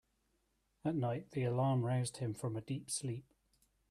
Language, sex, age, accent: English, male, 30-39, Welsh English